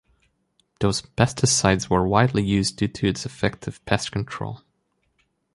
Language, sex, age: English, male, 19-29